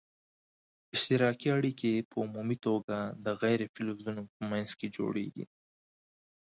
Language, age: Pashto, 19-29